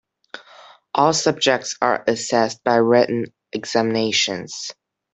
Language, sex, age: English, male, under 19